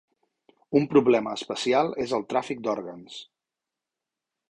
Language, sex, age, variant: Catalan, male, 40-49, Central